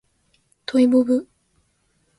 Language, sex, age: Japanese, female, under 19